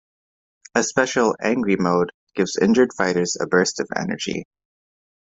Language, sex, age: English, male, 19-29